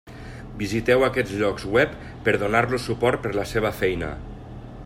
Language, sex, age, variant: Catalan, male, 40-49, Nord-Occidental